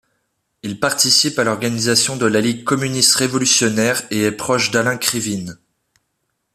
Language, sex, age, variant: French, male, 19-29, Français de métropole